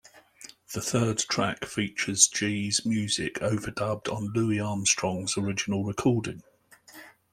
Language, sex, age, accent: English, male, 50-59, England English